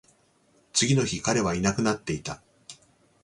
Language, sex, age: Japanese, male, 40-49